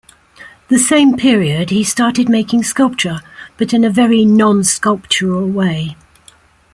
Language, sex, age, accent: English, female, 70-79, England English